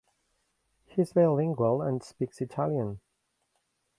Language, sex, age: English, male, 50-59